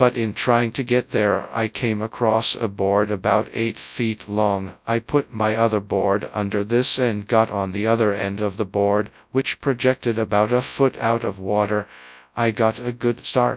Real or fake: fake